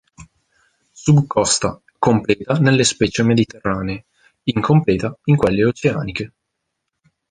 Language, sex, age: Italian, male, 19-29